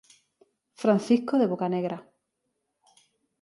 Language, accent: Spanish, España: Sur peninsular (Andalucia, Extremadura, Murcia)